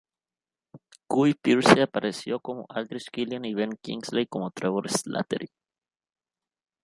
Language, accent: Spanish, México